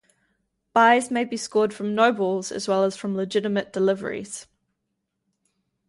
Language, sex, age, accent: English, female, 19-29, New Zealand English